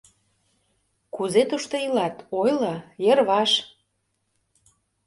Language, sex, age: Mari, female, 30-39